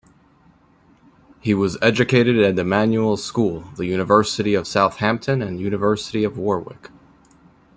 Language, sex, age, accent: English, male, 19-29, United States English